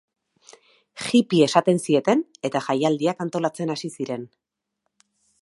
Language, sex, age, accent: Basque, female, 40-49, Erdialdekoa edo Nafarra (Gipuzkoa, Nafarroa)